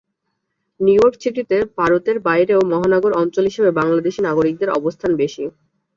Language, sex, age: Bengali, female, 19-29